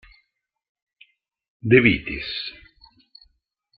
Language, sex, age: Italian, male, 60-69